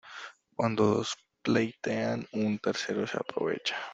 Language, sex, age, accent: Spanish, male, 19-29, Andino-Pacífico: Colombia, Perú, Ecuador, oeste de Bolivia y Venezuela andina